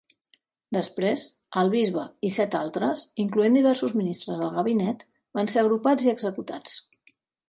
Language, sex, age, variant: Catalan, female, 40-49, Central